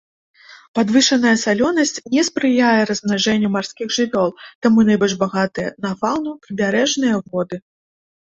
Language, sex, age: Belarusian, female, 30-39